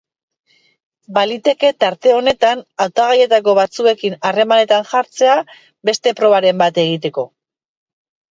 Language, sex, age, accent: Basque, female, 40-49, Erdialdekoa edo Nafarra (Gipuzkoa, Nafarroa)